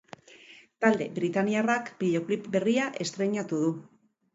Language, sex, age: Basque, female, 50-59